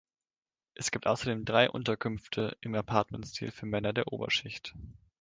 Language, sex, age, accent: German, male, 19-29, Deutschland Deutsch